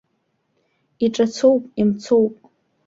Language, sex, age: Abkhazian, female, under 19